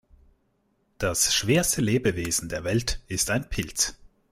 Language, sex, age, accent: German, male, 19-29, Österreichisches Deutsch